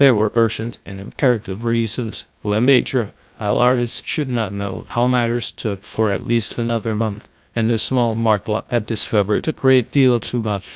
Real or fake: fake